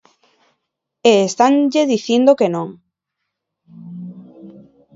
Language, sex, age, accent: Galician, female, 19-29, Neofalante